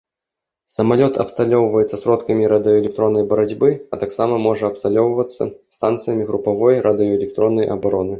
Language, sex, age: Belarusian, male, 19-29